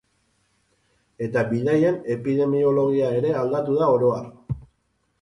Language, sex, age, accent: Basque, male, 40-49, Mendebalekoa (Araba, Bizkaia, Gipuzkoako mendebaleko herri batzuk)